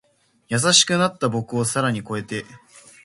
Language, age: Japanese, 19-29